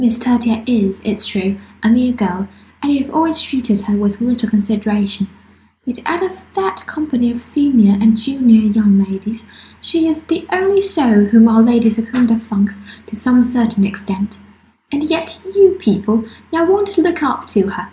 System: none